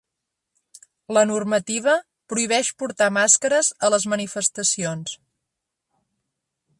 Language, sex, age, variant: Catalan, female, 40-49, Central